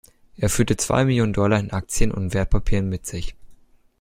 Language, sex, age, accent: German, male, under 19, Deutschland Deutsch